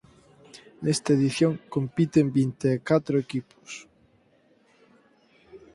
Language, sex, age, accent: Galician, male, 19-29, Atlántico (seseo e gheada)